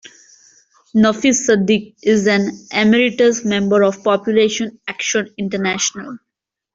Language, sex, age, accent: English, female, 19-29, India and South Asia (India, Pakistan, Sri Lanka)